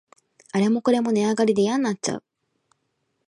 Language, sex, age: Japanese, female, 19-29